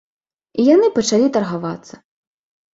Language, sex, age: Belarusian, female, 30-39